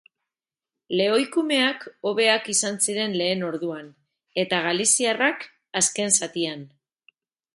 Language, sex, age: Basque, female, 40-49